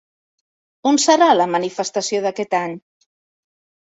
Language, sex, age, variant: Catalan, female, 50-59, Central